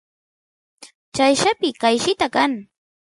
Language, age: Santiago del Estero Quichua, 30-39